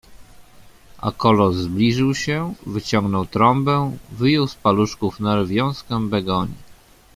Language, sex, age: Polish, male, 30-39